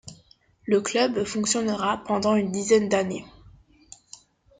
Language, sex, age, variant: French, female, 19-29, Français de métropole